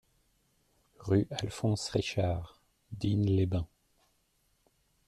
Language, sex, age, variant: French, male, 30-39, Français de métropole